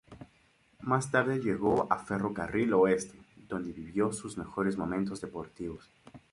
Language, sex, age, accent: Spanish, male, 19-29, América central